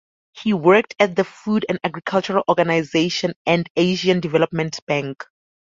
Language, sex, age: English, female, 19-29